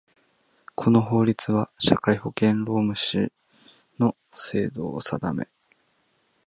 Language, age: Japanese, 19-29